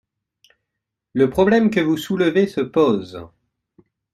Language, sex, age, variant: French, male, 19-29, Français de métropole